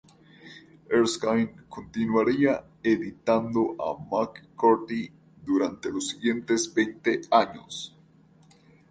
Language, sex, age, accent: Spanish, male, 19-29, Andino-Pacífico: Colombia, Perú, Ecuador, oeste de Bolivia y Venezuela andina